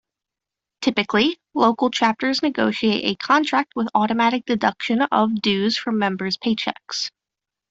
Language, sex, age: English, female, under 19